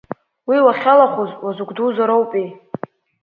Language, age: Abkhazian, under 19